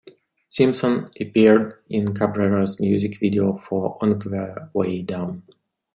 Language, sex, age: English, male, 30-39